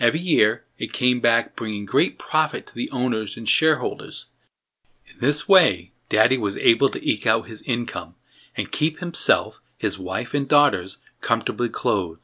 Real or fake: real